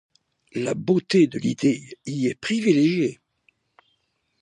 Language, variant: French, Français de métropole